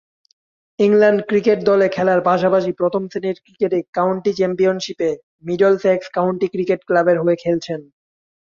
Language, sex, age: Bengali, male, 19-29